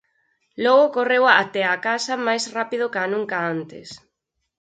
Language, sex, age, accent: Galician, female, 40-49, Oriental (común en zona oriental)